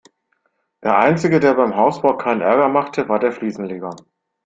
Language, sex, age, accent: German, male, 50-59, Deutschland Deutsch